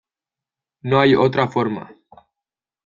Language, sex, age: Spanish, male, 19-29